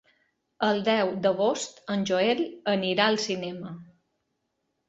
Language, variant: Catalan, Balear